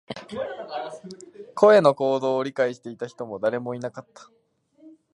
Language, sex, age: Japanese, male, 19-29